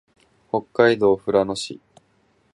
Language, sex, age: Japanese, male, 19-29